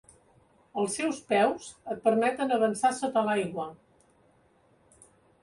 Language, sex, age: Catalan, female, 70-79